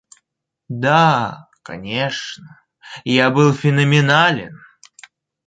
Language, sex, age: Russian, male, 19-29